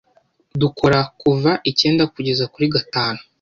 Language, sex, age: Kinyarwanda, male, under 19